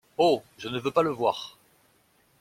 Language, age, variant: French, 30-39, Français de métropole